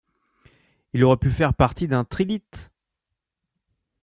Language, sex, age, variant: French, male, 19-29, Français de métropole